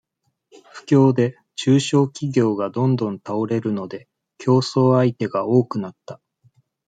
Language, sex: Japanese, male